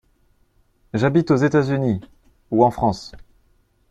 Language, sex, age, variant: French, male, 19-29, Français de métropole